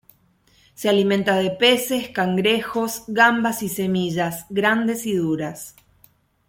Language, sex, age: Spanish, female, 40-49